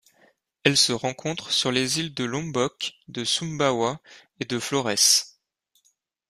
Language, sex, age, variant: French, male, 19-29, Français de métropole